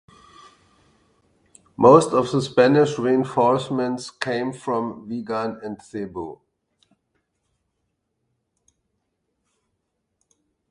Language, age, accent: English, 60-69, England English